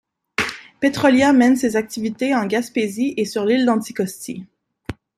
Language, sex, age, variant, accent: French, female, 19-29, Français d'Amérique du Nord, Français du Canada